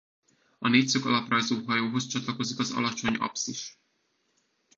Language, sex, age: Hungarian, male, 19-29